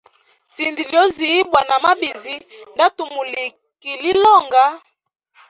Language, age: Hemba, 30-39